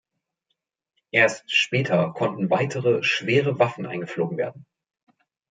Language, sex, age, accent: German, male, 40-49, Deutschland Deutsch